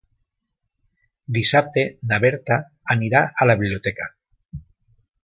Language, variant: Catalan, Valencià meridional